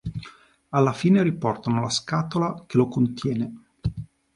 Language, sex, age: Italian, male, 40-49